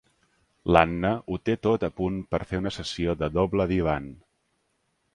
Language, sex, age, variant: Catalan, male, 30-39, Central